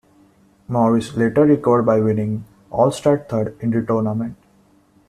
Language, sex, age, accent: English, male, 19-29, India and South Asia (India, Pakistan, Sri Lanka)